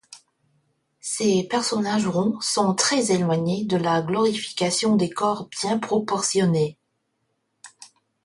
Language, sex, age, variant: French, female, 50-59, Français de métropole